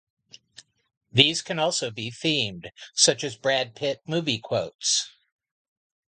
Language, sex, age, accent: English, male, 60-69, United States English